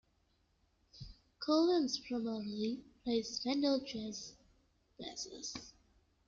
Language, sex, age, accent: English, female, 19-29, Malaysian English